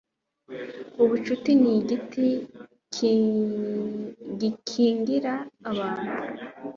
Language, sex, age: Kinyarwanda, female, 19-29